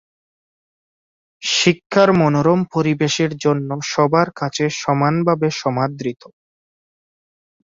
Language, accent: Bengali, fluent